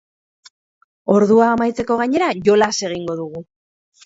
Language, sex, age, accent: Basque, female, 30-39, Mendebalekoa (Araba, Bizkaia, Gipuzkoako mendebaleko herri batzuk)